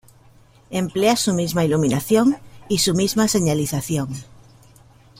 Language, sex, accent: Spanish, female, España: Sur peninsular (Andalucia, Extremadura, Murcia)